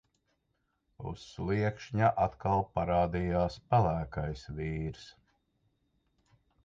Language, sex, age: Latvian, male, 50-59